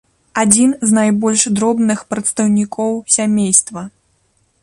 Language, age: Belarusian, 19-29